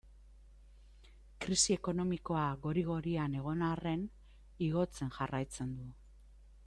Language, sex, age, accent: Basque, female, 50-59, Mendebalekoa (Araba, Bizkaia, Gipuzkoako mendebaleko herri batzuk)